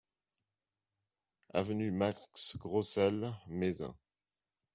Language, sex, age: French, male, 19-29